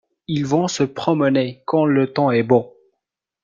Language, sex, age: French, male, 19-29